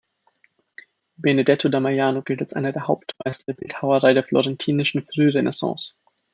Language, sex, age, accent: German, male, 19-29, Österreichisches Deutsch